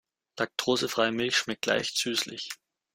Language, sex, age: German, male, under 19